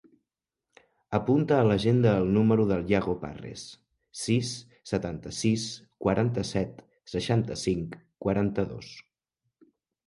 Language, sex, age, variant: Catalan, male, 19-29, Central